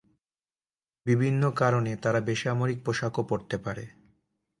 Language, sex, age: Bengali, male, 19-29